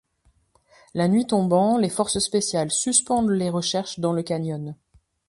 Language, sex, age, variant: French, female, 40-49, Français de métropole